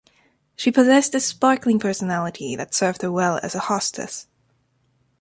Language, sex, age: English, female, 19-29